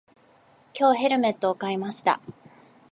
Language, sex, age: Japanese, female, 30-39